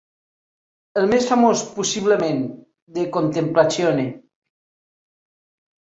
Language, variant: Catalan, Central